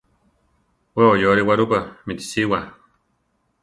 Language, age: Central Tarahumara, 30-39